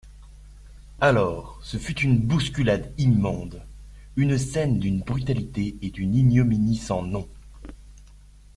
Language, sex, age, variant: French, male, 30-39, Français de métropole